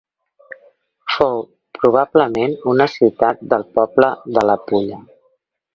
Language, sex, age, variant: Catalan, female, 50-59, Central